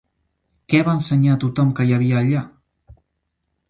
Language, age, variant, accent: Catalan, under 19, Central, central